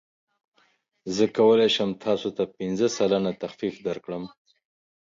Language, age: Pashto, 30-39